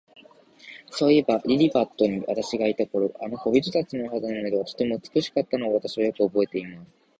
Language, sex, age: Japanese, male, under 19